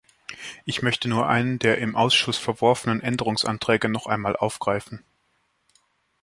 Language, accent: German, Schweizerdeutsch